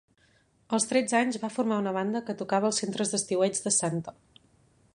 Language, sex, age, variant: Catalan, female, 19-29, Central